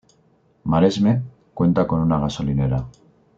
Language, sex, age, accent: Spanish, male, 30-39, España: Norte peninsular (Asturias, Castilla y León, Cantabria, País Vasco, Navarra, Aragón, La Rioja, Guadalajara, Cuenca)